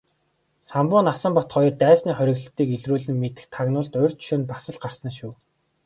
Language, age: Mongolian, 19-29